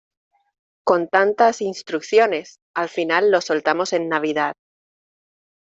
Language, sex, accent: Spanish, female, España: Islas Canarias